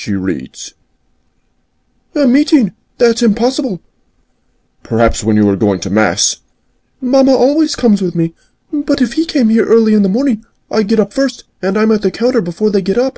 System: none